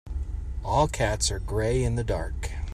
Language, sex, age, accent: English, male, 30-39, United States English